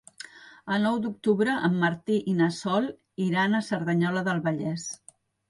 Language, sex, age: Catalan, female, 60-69